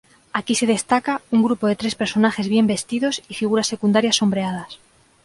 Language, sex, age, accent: Spanish, female, 30-39, España: Centro-Sur peninsular (Madrid, Toledo, Castilla-La Mancha)